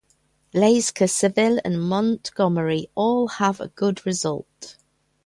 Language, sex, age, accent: English, female, 50-59, England English